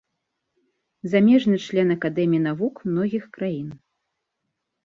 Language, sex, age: Belarusian, female, 40-49